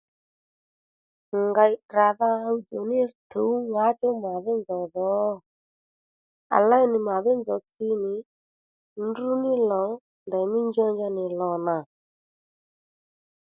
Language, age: Lendu, 19-29